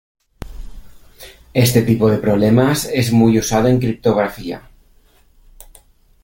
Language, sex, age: Spanish, male, 30-39